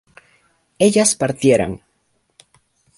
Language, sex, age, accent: Spanish, male, under 19, Andino-Pacífico: Colombia, Perú, Ecuador, oeste de Bolivia y Venezuela andina